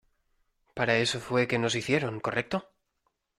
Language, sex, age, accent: Spanish, male, 19-29, España: Centro-Sur peninsular (Madrid, Toledo, Castilla-La Mancha)